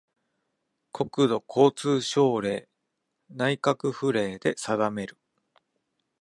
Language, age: Japanese, 40-49